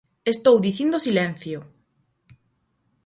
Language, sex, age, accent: Galician, female, 19-29, Atlántico (seseo e gheada)